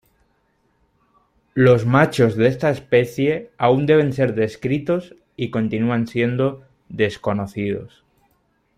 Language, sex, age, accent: Spanish, male, 19-29, España: Norte peninsular (Asturias, Castilla y León, Cantabria, País Vasco, Navarra, Aragón, La Rioja, Guadalajara, Cuenca)